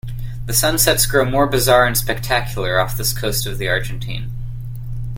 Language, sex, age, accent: English, male, under 19, United States English